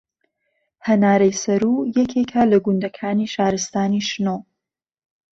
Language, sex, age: Central Kurdish, female, 19-29